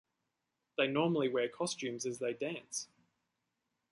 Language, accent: English, Australian English